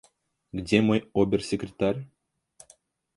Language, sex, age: Russian, male, 30-39